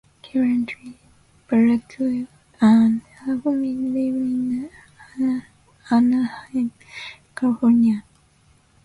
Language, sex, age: English, female, 19-29